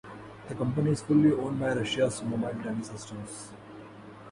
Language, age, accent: English, 19-29, India and South Asia (India, Pakistan, Sri Lanka)